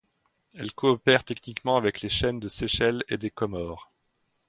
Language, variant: French, Français de métropole